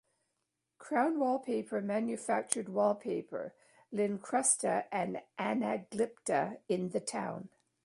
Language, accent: English, Canadian English